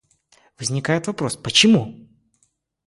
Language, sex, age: Russian, male, 19-29